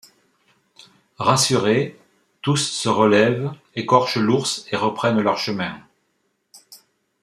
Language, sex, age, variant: French, male, 60-69, Français de métropole